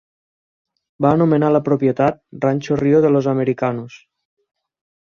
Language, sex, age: Catalan, male, 19-29